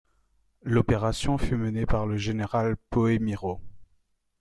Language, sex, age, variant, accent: French, male, 40-49, Français des départements et régions d'outre-mer, Français de La Réunion